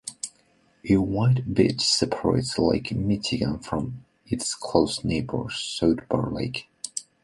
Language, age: English, 19-29